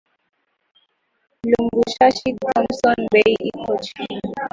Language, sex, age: Swahili, female, under 19